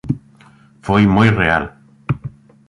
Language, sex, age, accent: Galician, male, 19-29, Normativo (estándar)